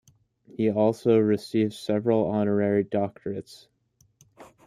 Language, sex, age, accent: English, male, 19-29, United States English